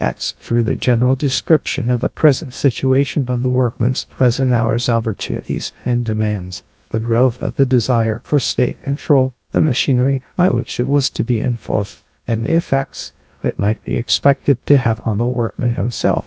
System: TTS, GlowTTS